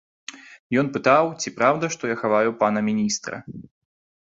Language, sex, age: Belarusian, male, 19-29